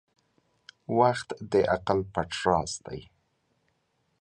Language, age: Pashto, 19-29